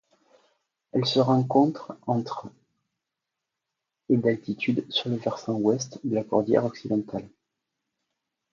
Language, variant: French, Français de métropole